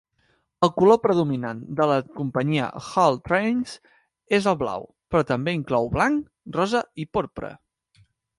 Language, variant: Catalan, Central